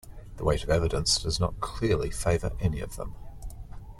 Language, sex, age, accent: English, male, 40-49, Australian English